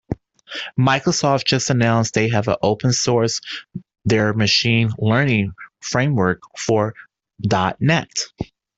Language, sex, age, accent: English, male, 30-39, United States English